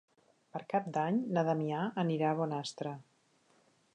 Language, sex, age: Catalan, female, 40-49